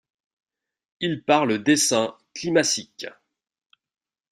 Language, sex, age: French, male, 40-49